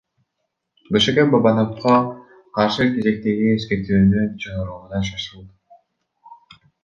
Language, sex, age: Kyrgyz, male, 19-29